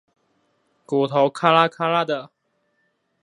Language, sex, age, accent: Chinese, male, 19-29, 出生地：臺北市; 出生地：新北市